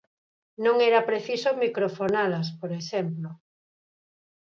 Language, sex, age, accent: Galician, female, 50-59, Normativo (estándar)